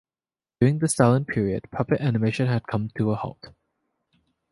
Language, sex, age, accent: English, male, 19-29, Canadian English